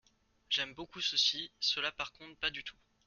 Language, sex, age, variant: French, male, 19-29, Français de métropole